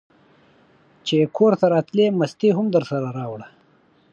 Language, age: Pashto, 30-39